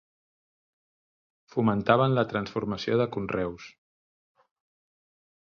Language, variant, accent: Catalan, Central, central